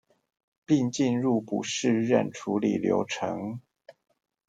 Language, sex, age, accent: Chinese, male, 40-49, 出生地：臺中市